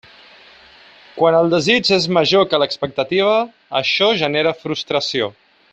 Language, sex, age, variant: Catalan, male, 30-39, Central